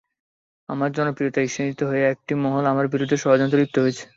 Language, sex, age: Bengali, male, 19-29